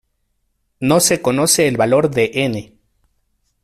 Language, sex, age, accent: Spanish, male, 19-29, México